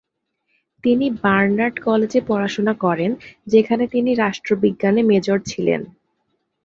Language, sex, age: Bengali, female, 19-29